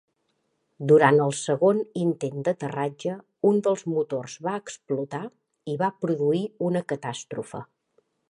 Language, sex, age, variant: Catalan, female, 50-59, Central